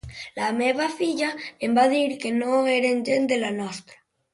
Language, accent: Catalan, valencià